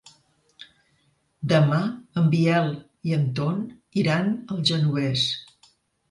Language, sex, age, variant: Catalan, female, 60-69, Central